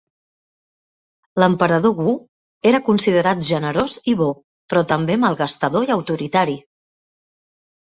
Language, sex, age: Catalan, female, 40-49